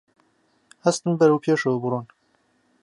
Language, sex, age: Central Kurdish, male, 19-29